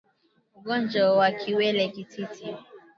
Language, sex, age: Swahili, female, 19-29